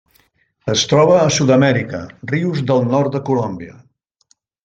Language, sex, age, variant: Catalan, male, 70-79, Central